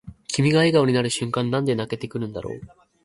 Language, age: Japanese, 19-29